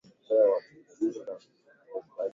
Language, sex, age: Swahili, male, 19-29